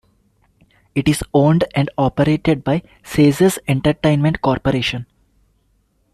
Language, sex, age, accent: English, male, 19-29, India and South Asia (India, Pakistan, Sri Lanka)